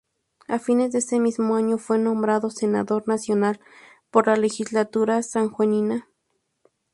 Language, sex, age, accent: Spanish, female, 19-29, México